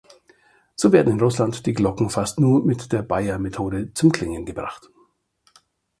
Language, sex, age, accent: German, male, 50-59, Deutschland Deutsch